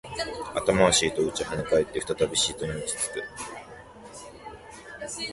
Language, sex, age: Japanese, male, 19-29